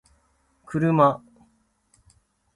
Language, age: Japanese, 40-49